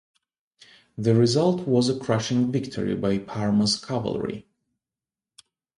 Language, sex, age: English, male, 30-39